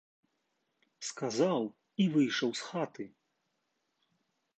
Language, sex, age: Belarusian, male, 40-49